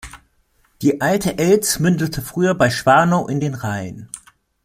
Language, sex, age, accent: German, male, 19-29, Deutschland Deutsch